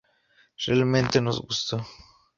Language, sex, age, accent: Spanish, male, 19-29, México